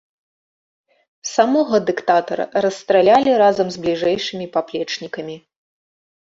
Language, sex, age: Belarusian, female, 40-49